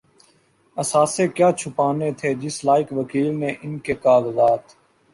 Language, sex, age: Urdu, male, 19-29